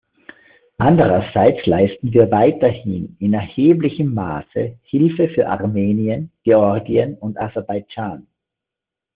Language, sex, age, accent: German, male, 50-59, Österreichisches Deutsch